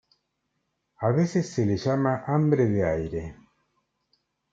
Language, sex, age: Spanish, male, 60-69